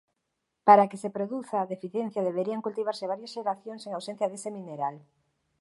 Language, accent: Galician, Normativo (estándar)